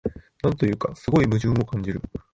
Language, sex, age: Japanese, male, 19-29